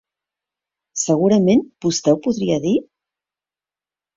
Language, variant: Catalan, Central